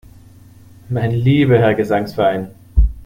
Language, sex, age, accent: German, male, 40-49, Deutschland Deutsch